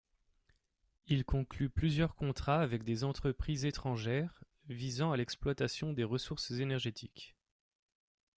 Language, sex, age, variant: French, male, 30-39, Français de métropole